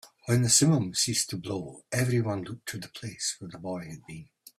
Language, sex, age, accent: English, male, 70-79, Scottish English